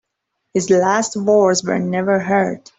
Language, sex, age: English, female, 19-29